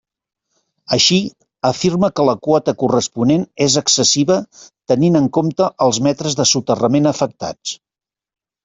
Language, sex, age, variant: Catalan, male, 50-59, Central